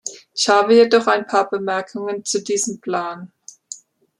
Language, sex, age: German, female, 50-59